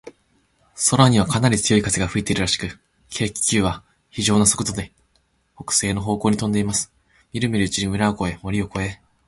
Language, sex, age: Japanese, male, 19-29